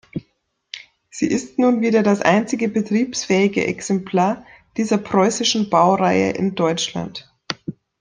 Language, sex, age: German, female, 30-39